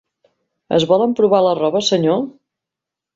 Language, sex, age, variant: Catalan, female, 40-49, Central